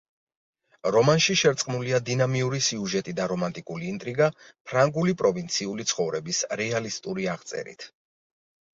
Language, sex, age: Georgian, male, 40-49